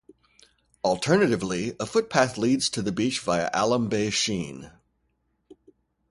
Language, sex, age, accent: English, male, 50-59, United States English